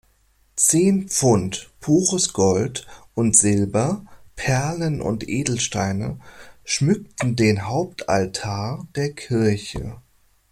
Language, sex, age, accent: German, male, 30-39, Deutschland Deutsch